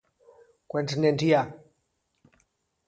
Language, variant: Catalan, Central